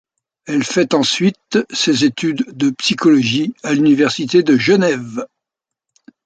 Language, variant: French, Français de métropole